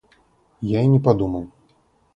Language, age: Russian, 30-39